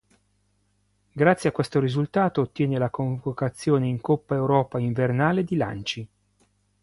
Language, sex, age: Italian, male, 50-59